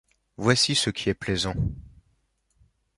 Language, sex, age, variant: French, male, 30-39, Français de métropole